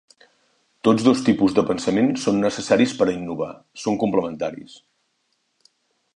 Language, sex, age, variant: Catalan, male, 40-49, Nord-Occidental